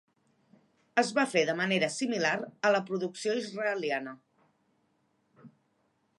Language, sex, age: Catalan, female, 40-49